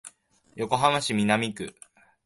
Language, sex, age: Japanese, male, under 19